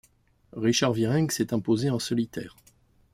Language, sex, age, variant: French, male, 50-59, Français de métropole